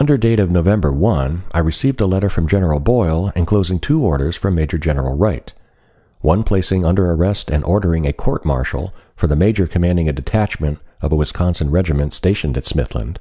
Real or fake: real